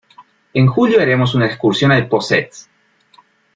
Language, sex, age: Spanish, male, 19-29